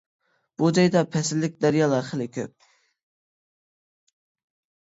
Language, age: Uyghur, 19-29